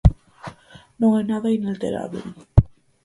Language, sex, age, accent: Galician, female, under 19, Normativo (estándar)